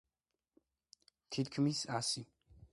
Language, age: Georgian, under 19